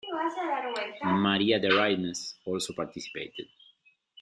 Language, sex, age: English, male, 30-39